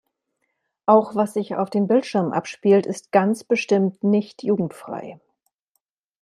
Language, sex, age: German, female, 50-59